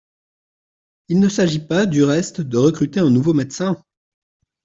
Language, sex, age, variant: French, male, 30-39, Français de métropole